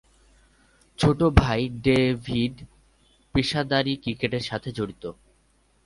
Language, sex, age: Bengali, male, 19-29